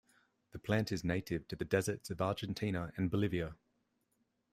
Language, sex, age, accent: English, male, 30-39, Australian English